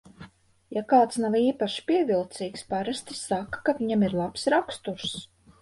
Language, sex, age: Latvian, female, 50-59